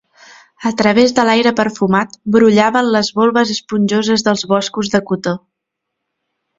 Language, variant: Catalan, Central